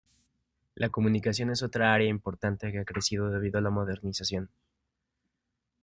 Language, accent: Spanish, México